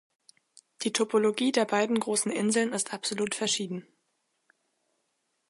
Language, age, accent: German, under 19, Deutschland Deutsch